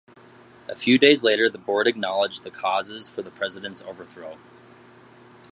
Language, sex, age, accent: English, male, 30-39, United States English